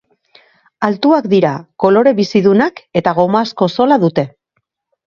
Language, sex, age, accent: Basque, male, 40-49, Mendebalekoa (Araba, Bizkaia, Gipuzkoako mendebaleko herri batzuk)